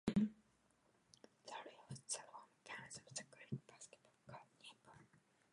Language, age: English, 19-29